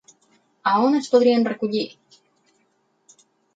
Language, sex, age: Catalan, female, 50-59